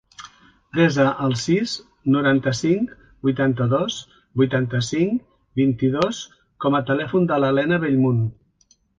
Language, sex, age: Catalan, male, 60-69